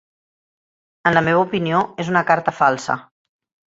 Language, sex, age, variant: Catalan, female, 50-59, Central